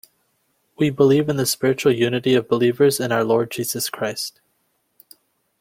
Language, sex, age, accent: English, male, 19-29, United States English